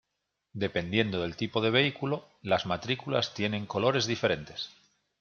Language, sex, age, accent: Spanish, male, 40-49, España: Norte peninsular (Asturias, Castilla y León, Cantabria, País Vasco, Navarra, Aragón, La Rioja, Guadalajara, Cuenca)